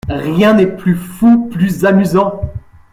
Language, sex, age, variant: French, male, 19-29, Français de métropole